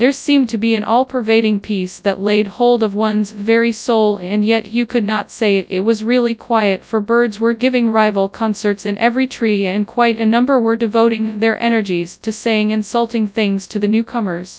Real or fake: fake